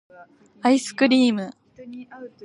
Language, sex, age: Japanese, female, 19-29